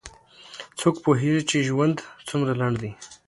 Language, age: Pashto, 19-29